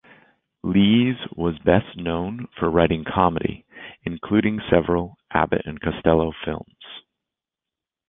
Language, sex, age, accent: English, male, 30-39, United States English